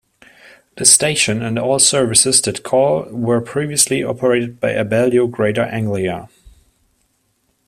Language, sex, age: English, male, 30-39